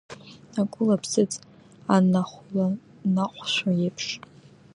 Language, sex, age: Abkhazian, female, under 19